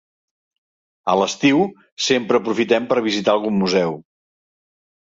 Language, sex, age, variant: Catalan, male, 60-69, Central